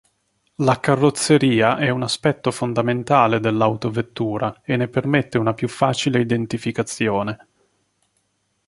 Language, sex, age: Italian, male, 30-39